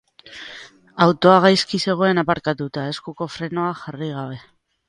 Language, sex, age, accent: Basque, female, 40-49, Mendebalekoa (Araba, Bizkaia, Gipuzkoako mendebaleko herri batzuk)